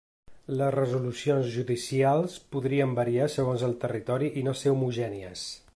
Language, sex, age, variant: Catalan, male, 30-39, Central